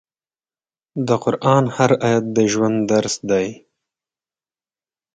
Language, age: Pashto, 19-29